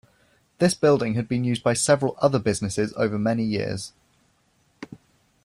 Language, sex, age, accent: English, male, 19-29, England English